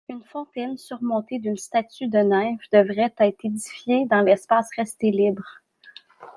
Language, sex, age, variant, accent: French, female, 19-29, Français d'Amérique du Nord, Français du Canada